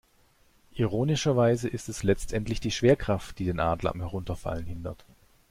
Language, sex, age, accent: German, male, 30-39, Deutschland Deutsch